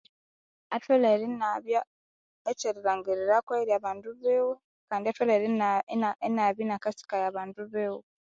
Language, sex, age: Konzo, female, 19-29